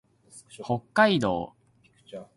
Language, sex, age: Japanese, male, under 19